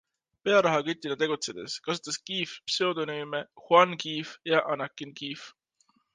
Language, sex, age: Estonian, male, 19-29